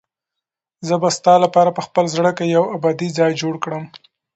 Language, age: Pashto, 30-39